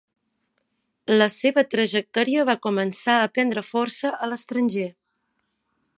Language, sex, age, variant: Catalan, female, 50-59, Balear